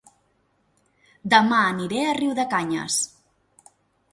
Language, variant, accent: Catalan, Central, central